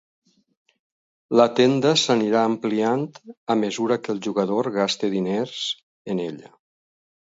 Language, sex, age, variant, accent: Catalan, male, 60-69, Valencià central, valencià